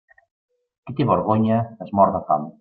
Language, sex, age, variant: Catalan, male, 30-39, Central